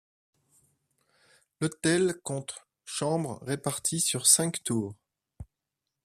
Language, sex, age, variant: French, male, 30-39, Français de métropole